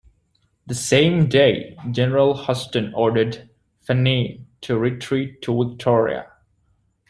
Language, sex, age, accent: English, male, 19-29, United States English